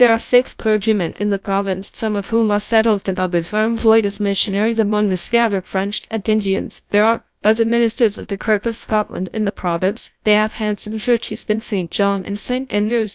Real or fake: fake